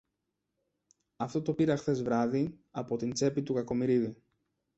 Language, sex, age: Greek, male, 19-29